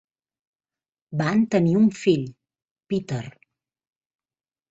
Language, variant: Catalan, Central